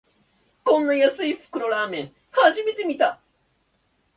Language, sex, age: Japanese, male, 19-29